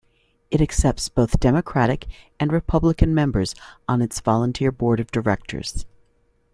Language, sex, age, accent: English, female, 50-59, United States English